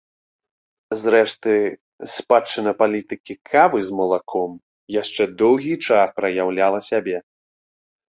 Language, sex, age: Belarusian, male, 19-29